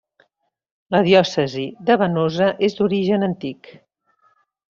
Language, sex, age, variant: Catalan, female, 60-69, Central